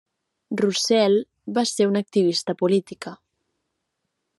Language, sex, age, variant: Catalan, female, 19-29, Central